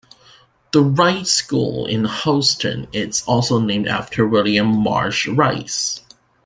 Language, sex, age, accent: English, male, 30-39, Canadian English